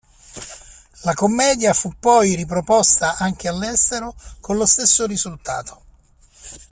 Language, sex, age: Italian, male, 60-69